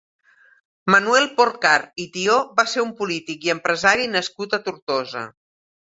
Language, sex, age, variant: Catalan, female, 60-69, Central